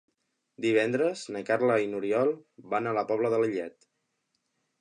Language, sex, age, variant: Catalan, male, 19-29, Central